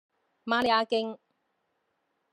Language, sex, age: Cantonese, female, 50-59